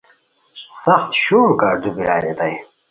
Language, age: Khowar, 30-39